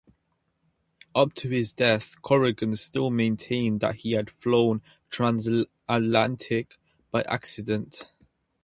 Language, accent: English, England English